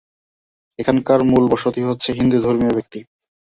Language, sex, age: Bengali, male, 19-29